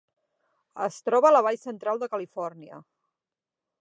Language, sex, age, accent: Catalan, female, 40-49, central; nord-occidental